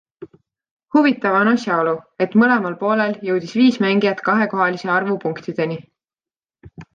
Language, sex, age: Estonian, female, 19-29